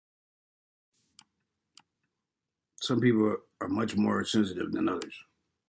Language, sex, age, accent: English, male, 50-59, United States English